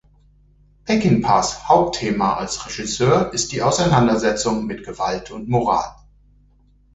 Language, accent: German, Deutschland Deutsch